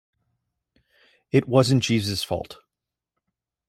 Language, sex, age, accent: English, male, 40-49, United States English